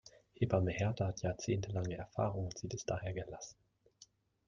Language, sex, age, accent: German, male, 19-29, Deutschland Deutsch